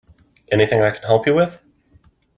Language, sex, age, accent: English, male, 30-39, United States English